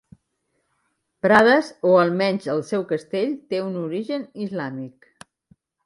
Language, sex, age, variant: Catalan, female, 50-59, Central